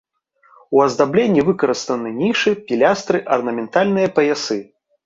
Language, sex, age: Belarusian, male, 40-49